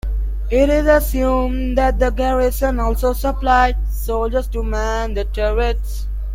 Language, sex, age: English, male, under 19